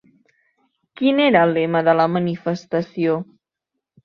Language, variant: Catalan, Nord-Occidental